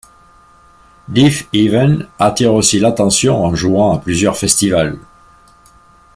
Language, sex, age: French, male, 70-79